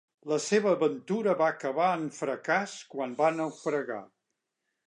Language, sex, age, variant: Catalan, male, 70-79, Central